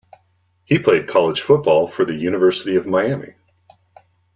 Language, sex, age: English, male, 40-49